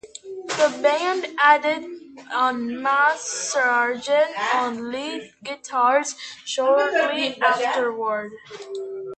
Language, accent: English, United States English